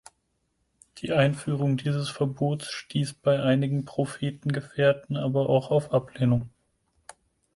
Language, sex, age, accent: German, male, 30-39, Deutschland Deutsch